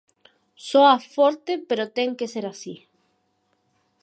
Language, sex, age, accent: Galician, female, 19-29, Normativo (estándar)